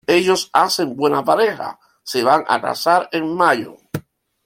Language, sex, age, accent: Spanish, male, 50-59, Caribe: Cuba, Venezuela, Puerto Rico, República Dominicana, Panamá, Colombia caribeña, México caribeño, Costa del golfo de México